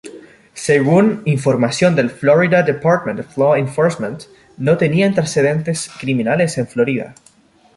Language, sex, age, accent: Spanish, male, 19-29, Chileno: Chile, Cuyo